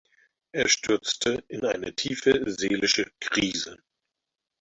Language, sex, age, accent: German, male, 50-59, Deutschland Deutsch